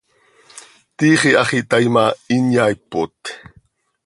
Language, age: Seri, 40-49